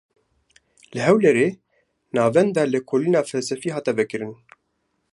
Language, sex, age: Kurdish, male, 19-29